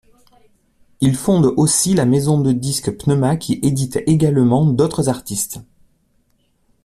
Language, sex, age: French, male, 40-49